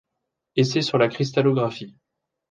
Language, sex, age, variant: French, male, 19-29, Français de métropole